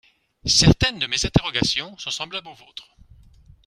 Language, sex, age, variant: French, male, 40-49, Français de métropole